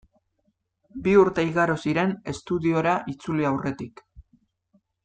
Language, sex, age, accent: Basque, male, 19-29, Mendebalekoa (Araba, Bizkaia, Gipuzkoako mendebaleko herri batzuk)